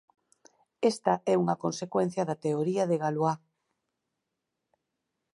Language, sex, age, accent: Galician, female, 40-49, Oriental (común en zona oriental)